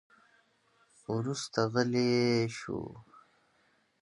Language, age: Pashto, 19-29